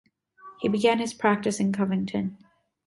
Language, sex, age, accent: English, female, 19-29, United States English